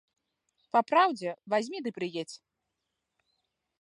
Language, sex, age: Belarusian, female, 30-39